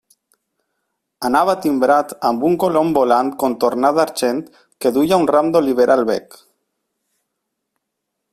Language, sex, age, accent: Catalan, male, 30-39, valencià